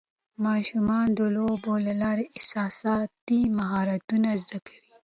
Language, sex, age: Pashto, female, 19-29